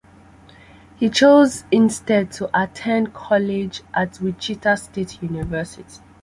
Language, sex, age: English, female, 30-39